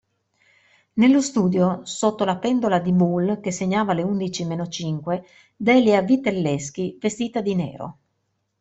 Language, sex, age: Italian, female, 40-49